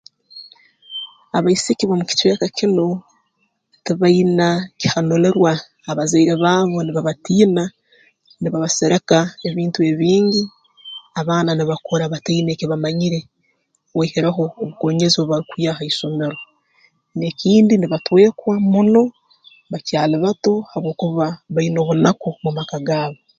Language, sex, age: Tooro, female, 19-29